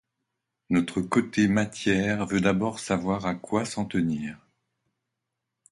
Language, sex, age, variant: French, male, 60-69, Français de métropole